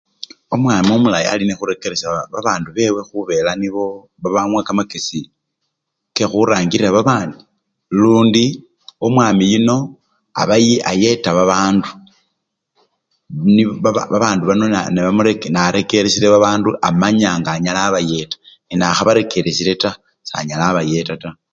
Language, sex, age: Luyia, male, 60-69